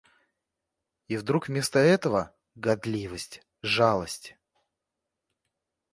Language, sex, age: Russian, male, 30-39